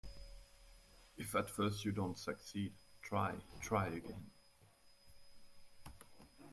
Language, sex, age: English, male, 40-49